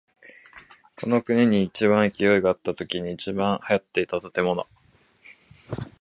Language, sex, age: Japanese, male, 19-29